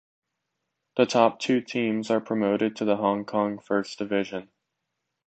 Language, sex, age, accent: English, male, under 19, United States English